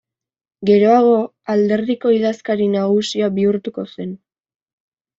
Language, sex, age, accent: Basque, female, under 19, Erdialdekoa edo Nafarra (Gipuzkoa, Nafarroa)